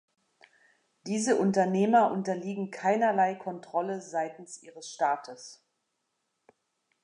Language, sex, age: German, female, 40-49